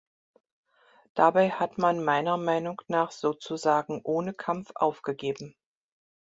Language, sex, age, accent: German, female, 50-59, Deutschland Deutsch